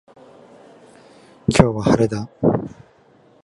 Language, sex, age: Japanese, male, 19-29